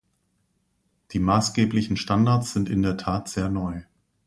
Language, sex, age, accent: German, male, 40-49, Deutschland Deutsch